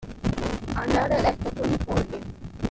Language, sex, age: Italian, male, under 19